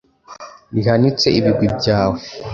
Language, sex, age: Kinyarwanda, male, under 19